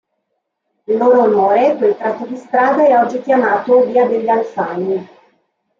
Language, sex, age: Italian, female, 40-49